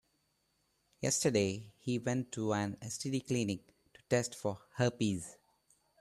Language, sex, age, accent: English, male, 40-49, India and South Asia (India, Pakistan, Sri Lanka)